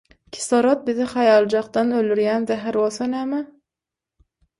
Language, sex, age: Turkmen, female, 19-29